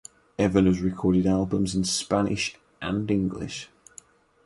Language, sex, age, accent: English, male, under 19, England English